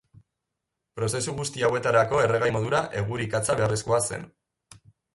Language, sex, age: Basque, male, 19-29